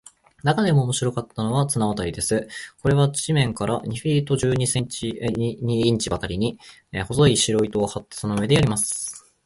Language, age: Japanese, 19-29